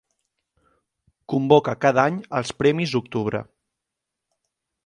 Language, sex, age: Catalan, male, 19-29